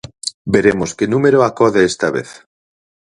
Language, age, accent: Galician, 40-49, Atlántico (seseo e gheada)